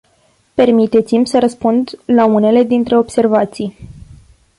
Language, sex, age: Romanian, female, 19-29